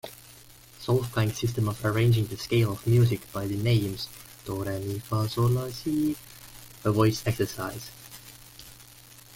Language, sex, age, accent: English, male, 19-29, United States English